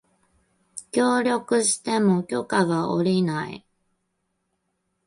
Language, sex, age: Japanese, female, 30-39